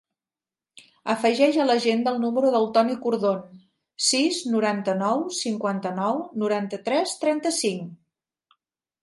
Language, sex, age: Catalan, female, 60-69